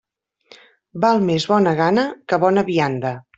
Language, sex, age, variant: Catalan, female, 50-59, Central